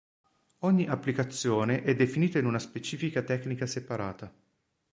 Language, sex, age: Italian, male, 40-49